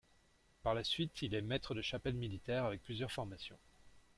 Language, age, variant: French, 30-39, Français de métropole